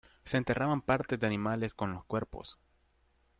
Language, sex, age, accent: Spanish, male, 19-29, América central